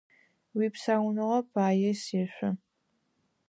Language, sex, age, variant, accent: Adyghe, female, under 19, Адыгабзэ (Кирил, пстэумэ зэдыряе), Кıэмгуй (Çemguy)